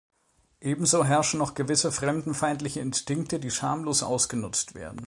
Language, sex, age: German, male, 40-49